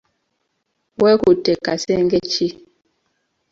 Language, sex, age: Ganda, female, 19-29